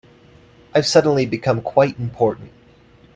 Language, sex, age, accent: English, male, 19-29, United States English